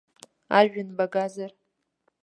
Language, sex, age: Abkhazian, female, under 19